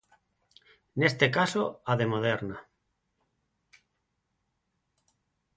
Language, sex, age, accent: Galician, male, 40-49, Neofalante